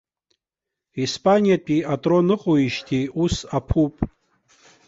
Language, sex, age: Abkhazian, male, 30-39